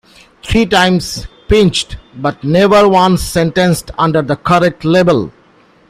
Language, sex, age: English, male, 40-49